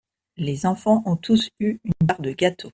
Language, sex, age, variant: French, male, 30-39, Français de métropole